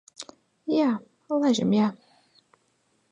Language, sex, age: Latvian, female, 19-29